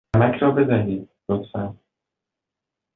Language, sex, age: Persian, male, 19-29